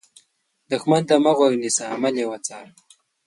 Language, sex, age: Pashto, male, 19-29